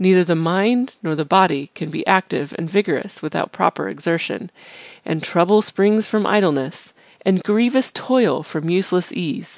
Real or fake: real